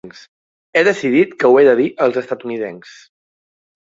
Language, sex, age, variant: Catalan, male, 30-39, Central